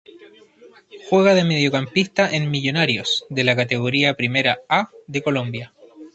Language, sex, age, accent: Spanish, male, 30-39, Chileno: Chile, Cuyo